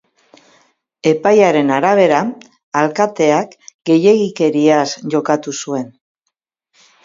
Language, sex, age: Basque, female, 60-69